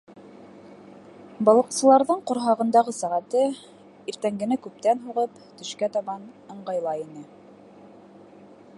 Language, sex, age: Bashkir, female, 19-29